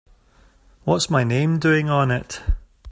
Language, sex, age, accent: English, male, 40-49, Scottish English